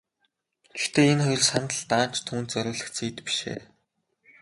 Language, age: Mongolian, 19-29